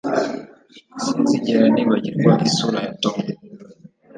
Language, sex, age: Kinyarwanda, male, 19-29